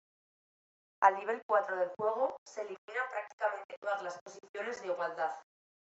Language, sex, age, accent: Spanish, female, 19-29, España: Norte peninsular (Asturias, Castilla y León, Cantabria, País Vasco, Navarra, Aragón, La Rioja, Guadalajara, Cuenca)